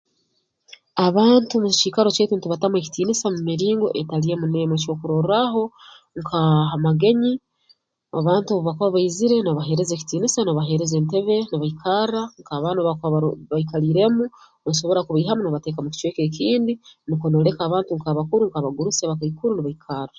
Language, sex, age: Tooro, female, 40-49